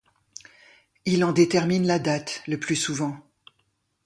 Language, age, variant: French, 60-69, Français de métropole